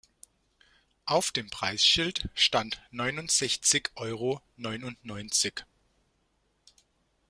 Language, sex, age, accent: German, male, 40-49, Deutschland Deutsch